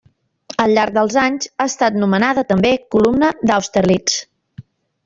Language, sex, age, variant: Catalan, female, 40-49, Nord-Occidental